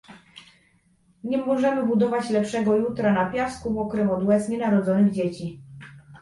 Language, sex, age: Polish, female, 19-29